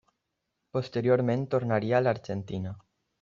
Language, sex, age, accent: Catalan, male, under 19, valencià